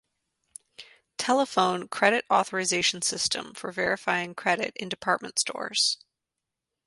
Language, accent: English, United States English